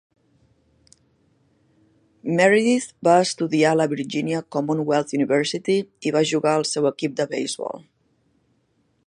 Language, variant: Catalan, Central